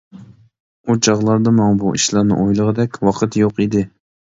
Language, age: Uyghur, 19-29